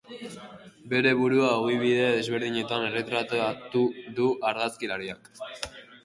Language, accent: Basque, Erdialdekoa edo Nafarra (Gipuzkoa, Nafarroa)